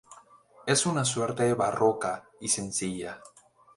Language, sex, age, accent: Spanish, male, 19-29, México